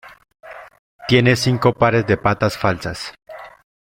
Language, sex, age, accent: Spanish, male, 19-29, Andino-Pacífico: Colombia, Perú, Ecuador, oeste de Bolivia y Venezuela andina